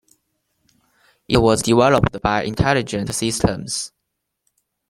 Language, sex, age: English, male, 19-29